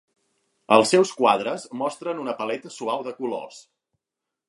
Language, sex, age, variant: Catalan, male, 30-39, Central